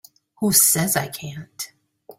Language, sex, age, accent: English, female, 40-49, United States English